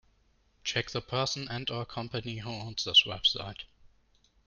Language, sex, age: English, male, 19-29